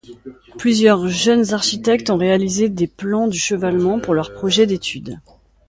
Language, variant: French, Français de métropole